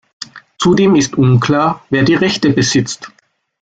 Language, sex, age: German, male, 30-39